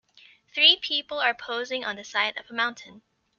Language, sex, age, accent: English, female, 19-29, United States English